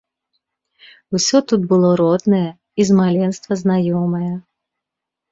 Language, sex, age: Belarusian, female, 30-39